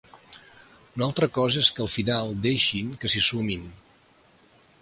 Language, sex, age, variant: Catalan, male, 60-69, Central